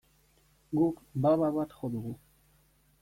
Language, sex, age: Basque, male, 19-29